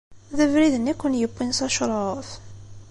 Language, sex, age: Kabyle, female, 19-29